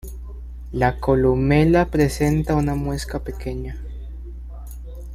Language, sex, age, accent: Spanish, male, 19-29, Andino-Pacífico: Colombia, Perú, Ecuador, oeste de Bolivia y Venezuela andina